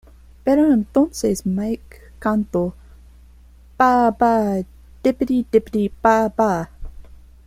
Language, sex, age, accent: Spanish, female, 19-29, España: Centro-Sur peninsular (Madrid, Toledo, Castilla-La Mancha)